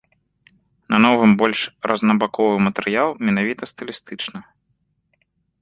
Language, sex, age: Belarusian, male, 19-29